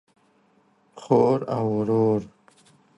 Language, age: Pashto, 19-29